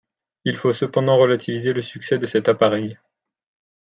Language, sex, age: French, male, 19-29